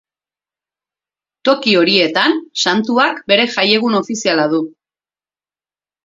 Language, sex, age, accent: Basque, female, 40-49, Erdialdekoa edo Nafarra (Gipuzkoa, Nafarroa)